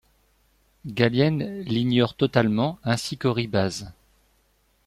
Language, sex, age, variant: French, male, 40-49, Français de métropole